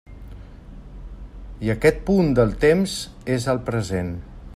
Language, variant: Catalan, Central